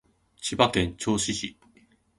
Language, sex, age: Japanese, male, 19-29